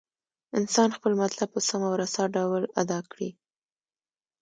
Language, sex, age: Pashto, female, 19-29